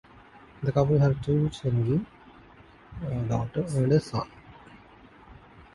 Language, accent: English, India and South Asia (India, Pakistan, Sri Lanka)